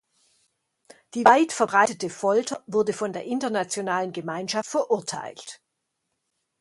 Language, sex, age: German, female, 60-69